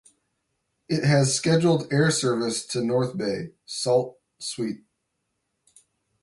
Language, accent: English, United States English